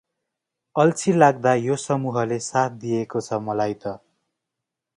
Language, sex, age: Nepali, male, 19-29